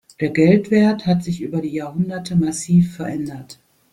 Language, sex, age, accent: German, female, 50-59, Deutschland Deutsch